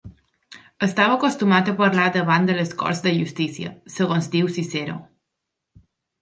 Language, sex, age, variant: Catalan, female, under 19, Balear